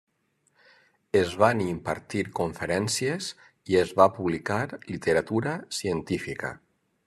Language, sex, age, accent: Catalan, male, 50-59, valencià